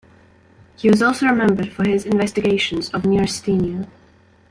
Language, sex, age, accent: English, female, under 19, England English